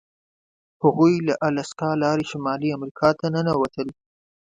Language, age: Pashto, 19-29